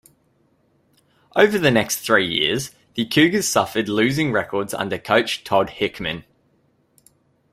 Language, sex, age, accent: English, male, 19-29, Australian English